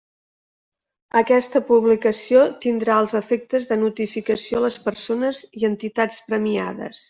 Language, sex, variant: Catalan, female, Central